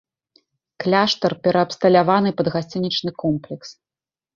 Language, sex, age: Belarusian, female, 30-39